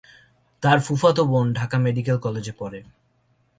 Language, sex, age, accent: Bengali, male, 19-29, Native